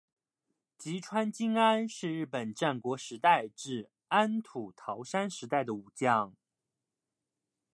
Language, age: Chinese, 19-29